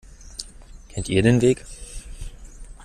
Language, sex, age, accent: German, male, 30-39, Deutschland Deutsch